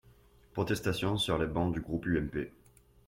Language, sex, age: French, male, 30-39